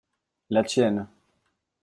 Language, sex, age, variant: French, male, 40-49, Français de métropole